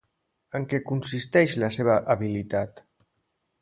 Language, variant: Catalan, Central